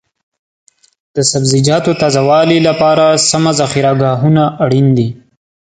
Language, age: Pashto, 19-29